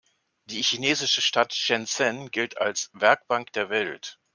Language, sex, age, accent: German, male, 60-69, Deutschland Deutsch